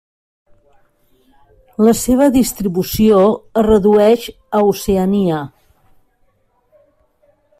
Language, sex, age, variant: Catalan, female, 50-59, Central